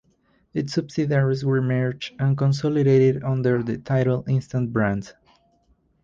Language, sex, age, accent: English, male, under 19, United States English